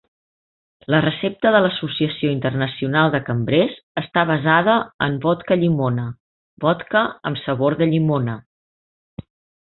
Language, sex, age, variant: Catalan, female, 40-49, Central